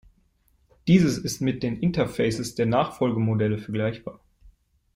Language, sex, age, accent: German, male, 19-29, Deutschland Deutsch